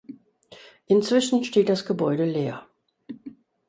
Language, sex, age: German, female, 60-69